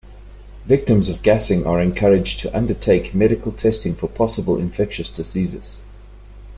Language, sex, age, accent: English, male, 30-39, Southern African (South Africa, Zimbabwe, Namibia)